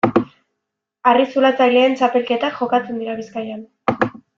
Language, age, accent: Basque, under 19, Mendebalekoa (Araba, Bizkaia, Gipuzkoako mendebaleko herri batzuk)